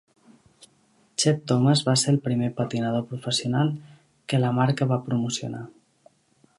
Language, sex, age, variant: Catalan, male, under 19, Central